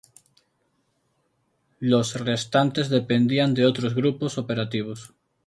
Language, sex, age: Spanish, male, 30-39